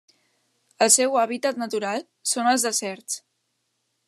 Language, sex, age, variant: Catalan, female, under 19, Central